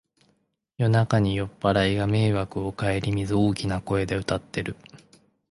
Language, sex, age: Japanese, male, 19-29